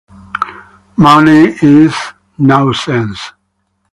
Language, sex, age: English, male, 60-69